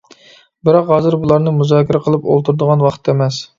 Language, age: Uyghur, 40-49